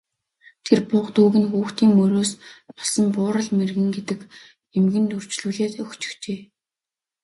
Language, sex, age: Mongolian, female, 19-29